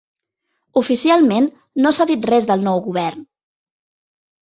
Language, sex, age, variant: Catalan, female, 40-49, Central